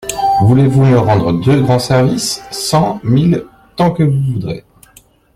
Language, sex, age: French, male, 30-39